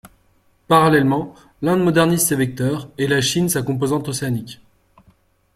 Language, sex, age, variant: French, male, 30-39, Français de métropole